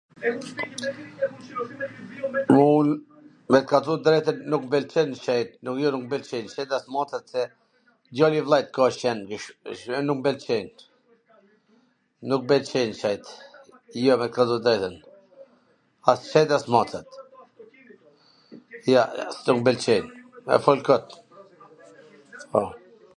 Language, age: Gheg Albanian, 40-49